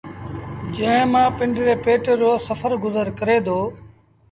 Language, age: Sindhi Bhil, 40-49